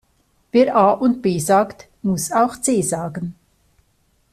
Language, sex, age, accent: German, female, 50-59, Schweizerdeutsch